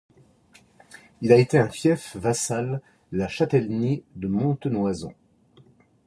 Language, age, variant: French, 50-59, Français de métropole